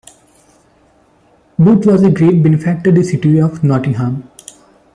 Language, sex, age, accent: English, male, 19-29, India and South Asia (India, Pakistan, Sri Lanka)